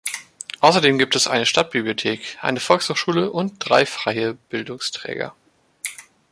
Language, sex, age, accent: German, male, 30-39, Deutschland Deutsch